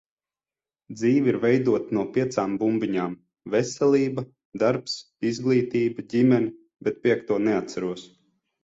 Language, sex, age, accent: Latvian, male, 30-39, Riga; Dzimtā valoda; nav